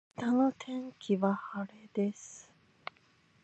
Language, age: Japanese, 19-29